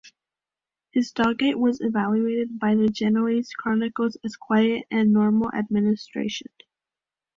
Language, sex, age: English, female, under 19